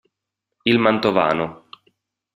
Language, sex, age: Italian, male, 30-39